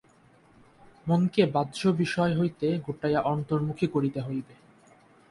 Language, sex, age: Bengali, male, 19-29